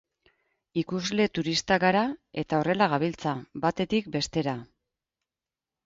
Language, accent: Basque, Mendebalekoa (Araba, Bizkaia, Gipuzkoako mendebaleko herri batzuk)